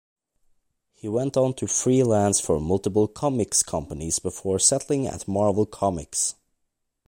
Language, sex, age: English, male, under 19